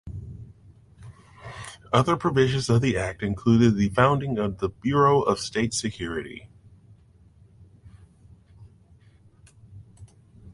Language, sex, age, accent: English, male, 30-39, United States English